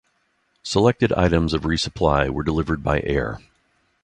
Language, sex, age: English, male, 60-69